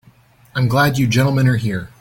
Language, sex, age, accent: English, male, 19-29, United States English